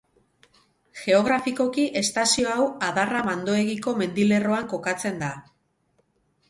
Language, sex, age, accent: Basque, female, 40-49, Mendebalekoa (Araba, Bizkaia, Gipuzkoako mendebaleko herri batzuk)